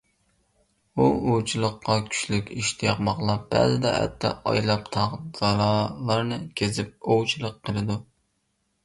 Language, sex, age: Uyghur, male, 30-39